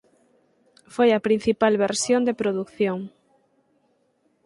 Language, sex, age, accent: Galician, female, 19-29, Oriental (común en zona oriental)